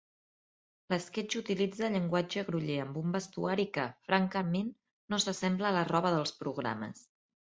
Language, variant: Catalan, Central